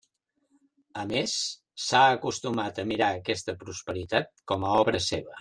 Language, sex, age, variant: Catalan, male, 60-69, Central